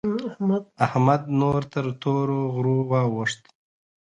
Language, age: Pashto, 30-39